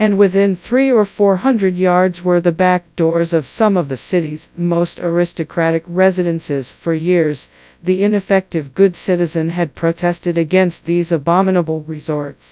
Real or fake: fake